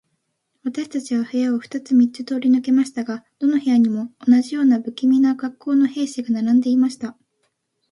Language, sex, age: Japanese, female, under 19